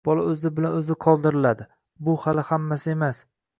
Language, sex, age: Uzbek, male, 19-29